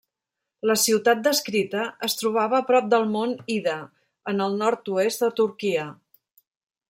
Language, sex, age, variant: Catalan, female, 50-59, Central